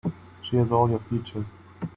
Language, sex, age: English, male, 19-29